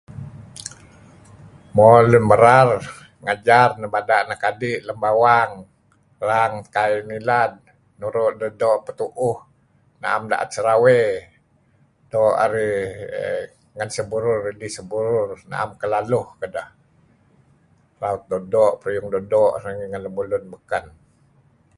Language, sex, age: Kelabit, male, 60-69